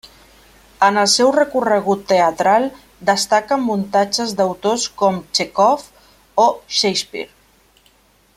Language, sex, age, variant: Catalan, female, 40-49, Central